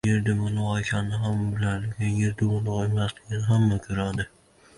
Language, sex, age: Uzbek, male, under 19